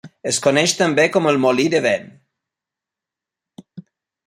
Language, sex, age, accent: Catalan, male, 40-49, valencià